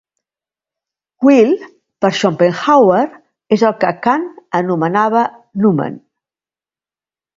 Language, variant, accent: Catalan, Central, central